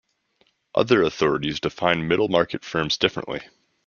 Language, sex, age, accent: English, male, 19-29, Canadian English